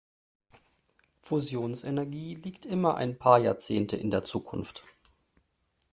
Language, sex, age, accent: German, male, 30-39, Deutschland Deutsch